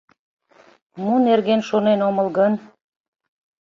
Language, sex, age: Mari, female, 40-49